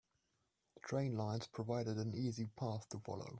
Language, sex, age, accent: English, male, 19-29, England English